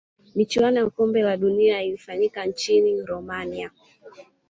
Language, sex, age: Swahili, female, 19-29